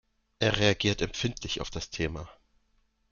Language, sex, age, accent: German, male, 19-29, Deutschland Deutsch